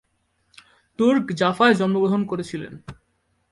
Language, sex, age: Bengali, male, 19-29